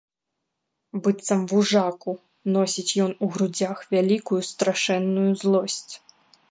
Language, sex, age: Belarusian, female, 30-39